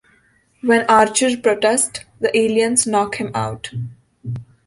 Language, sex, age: English, female, 19-29